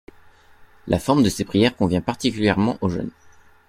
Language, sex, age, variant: French, male, 19-29, Français de métropole